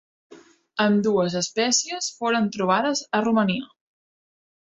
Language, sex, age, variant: Catalan, female, 30-39, Central